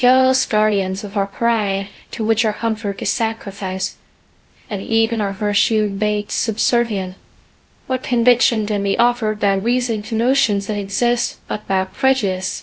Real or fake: fake